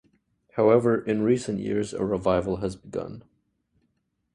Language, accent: English, Canadian English